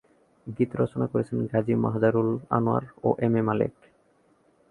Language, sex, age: Bengali, male, 19-29